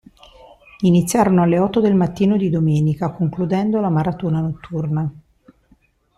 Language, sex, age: Italian, female, 50-59